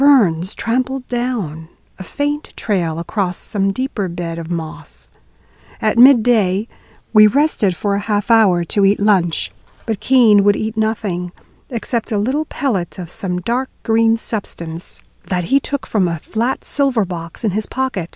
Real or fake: real